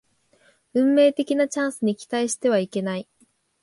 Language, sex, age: Japanese, female, under 19